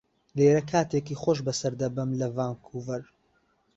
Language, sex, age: Central Kurdish, male, 19-29